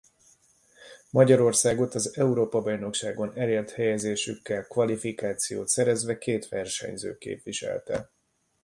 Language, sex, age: Hungarian, male, 50-59